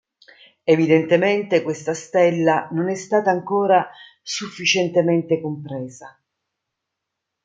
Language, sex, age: Italian, female, 50-59